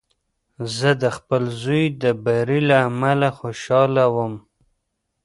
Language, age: Pashto, 30-39